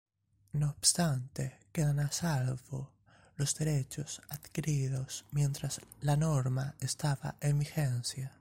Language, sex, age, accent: Spanish, male, 19-29, España: Sur peninsular (Andalucia, Extremadura, Murcia)